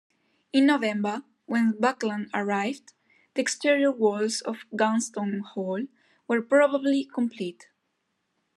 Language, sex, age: English, female, under 19